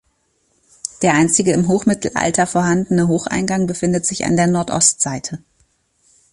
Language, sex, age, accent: German, female, 30-39, Deutschland Deutsch